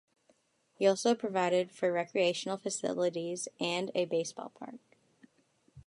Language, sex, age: English, female, under 19